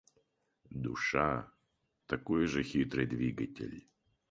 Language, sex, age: Russian, male, 19-29